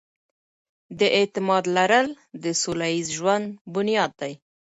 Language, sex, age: Pashto, female, 30-39